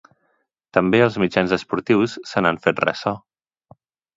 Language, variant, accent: Catalan, Central, central